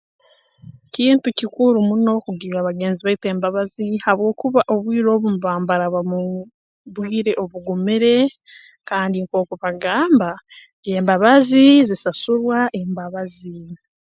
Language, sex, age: Tooro, female, 19-29